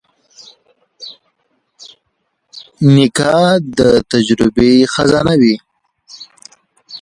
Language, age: Pashto, 30-39